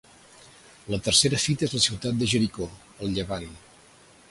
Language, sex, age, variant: Catalan, male, 60-69, Central